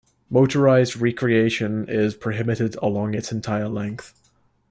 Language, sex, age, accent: English, male, under 19, England English